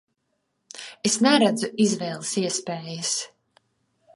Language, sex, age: Latvian, female, 30-39